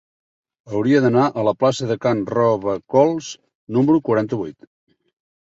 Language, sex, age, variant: Catalan, male, 50-59, Nord-Occidental